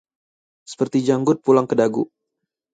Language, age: Indonesian, 19-29